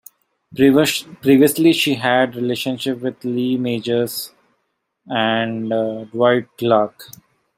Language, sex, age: English, male, 19-29